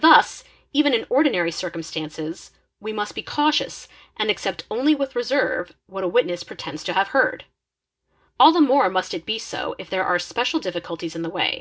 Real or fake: real